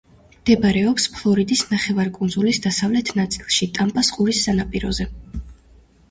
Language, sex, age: Georgian, female, 19-29